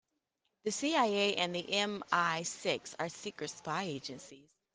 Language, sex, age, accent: English, female, 19-29, United States English